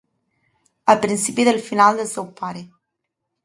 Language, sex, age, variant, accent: Catalan, female, 30-39, Nord-Occidental, nord-occidental